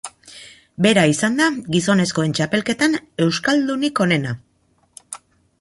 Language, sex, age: Basque, female, 50-59